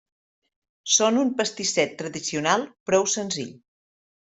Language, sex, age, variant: Catalan, female, 40-49, Central